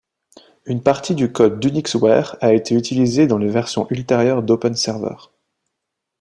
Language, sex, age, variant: French, male, 19-29, Français de métropole